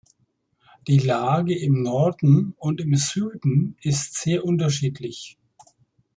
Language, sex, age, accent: German, male, 40-49, Deutschland Deutsch